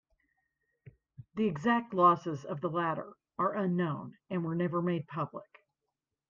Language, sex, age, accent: English, female, 60-69, United States English